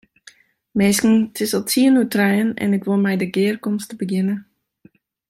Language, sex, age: Western Frisian, female, 30-39